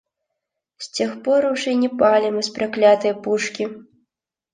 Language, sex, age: Russian, female, under 19